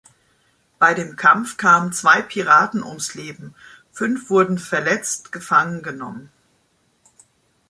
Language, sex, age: German, male, 50-59